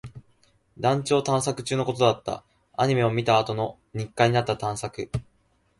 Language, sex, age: Japanese, male, 19-29